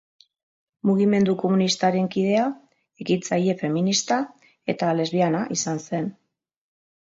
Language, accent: Basque, Mendebalekoa (Araba, Bizkaia, Gipuzkoako mendebaleko herri batzuk)